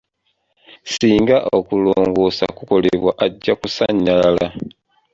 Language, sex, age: Ganda, male, 19-29